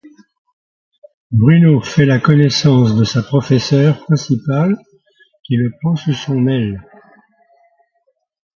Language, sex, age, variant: French, male, 80-89, Français de métropole